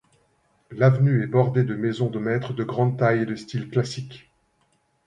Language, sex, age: French, male, 50-59